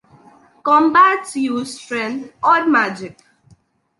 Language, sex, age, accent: English, female, 19-29, India and South Asia (India, Pakistan, Sri Lanka)